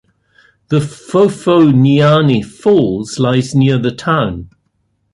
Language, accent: English, England English